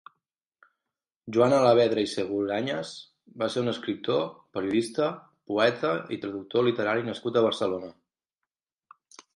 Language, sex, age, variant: Catalan, male, 40-49, Central